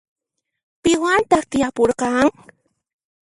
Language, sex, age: Puno Quechua, female, 19-29